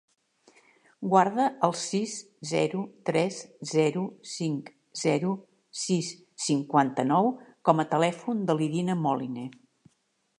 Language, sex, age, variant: Catalan, female, 60-69, Central